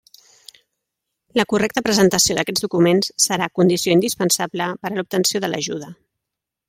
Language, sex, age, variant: Catalan, female, 30-39, Central